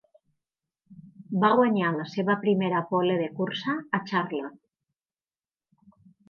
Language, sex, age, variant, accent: Catalan, female, 50-59, Nord-Occidental, Tortosí